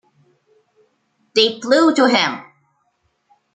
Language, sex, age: English, male, 19-29